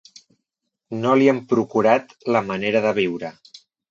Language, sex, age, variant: Catalan, male, 40-49, Central